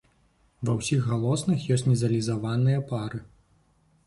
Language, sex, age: Belarusian, male, 19-29